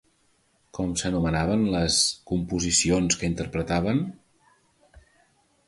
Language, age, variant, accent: Catalan, 40-49, Central, central